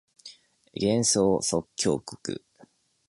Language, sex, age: Japanese, male, 19-29